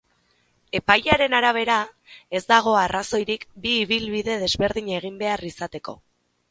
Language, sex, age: Basque, female, 19-29